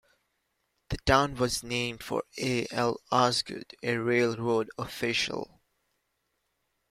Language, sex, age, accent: English, male, 19-29, West Indies and Bermuda (Bahamas, Bermuda, Jamaica, Trinidad)